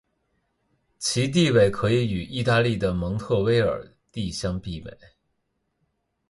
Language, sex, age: Chinese, male, 19-29